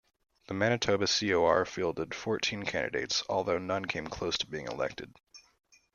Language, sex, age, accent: English, male, under 19, United States English